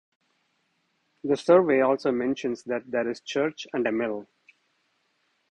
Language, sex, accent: English, male, India and South Asia (India, Pakistan, Sri Lanka)